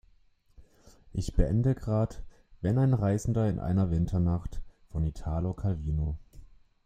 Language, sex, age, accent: German, male, 30-39, Deutschland Deutsch